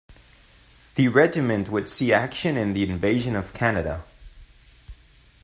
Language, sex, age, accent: English, male, 19-29, United States English